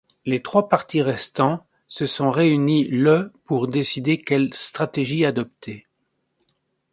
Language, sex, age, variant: French, male, 60-69, Français de métropole